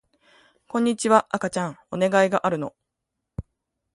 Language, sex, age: Japanese, female, 19-29